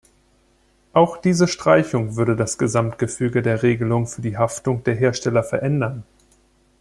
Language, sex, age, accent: German, male, 30-39, Deutschland Deutsch